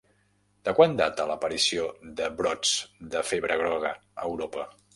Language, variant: Catalan, Central